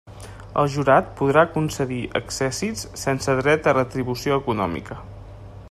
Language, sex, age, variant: Catalan, male, 30-39, Nord-Occidental